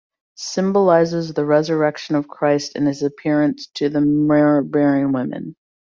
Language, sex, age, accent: English, female, 50-59, United States English